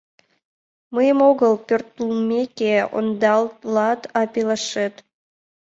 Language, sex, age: Mari, female, under 19